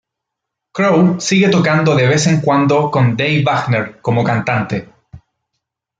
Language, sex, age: Spanish, male, 30-39